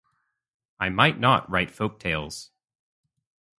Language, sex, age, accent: English, male, 19-29, United States English